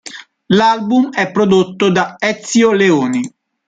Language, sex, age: Italian, male, 30-39